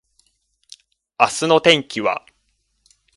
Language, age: Japanese, 19-29